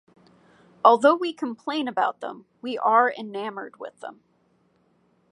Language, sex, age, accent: English, female, 19-29, United States English